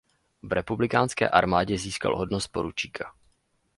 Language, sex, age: Czech, male, 19-29